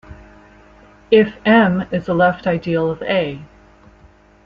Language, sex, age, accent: English, female, 50-59, United States English